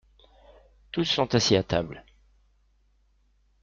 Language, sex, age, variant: French, male, 40-49, Français de métropole